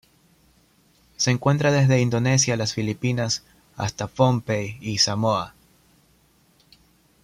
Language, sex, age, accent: Spanish, male, 19-29, Andino-Pacífico: Colombia, Perú, Ecuador, oeste de Bolivia y Venezuela andina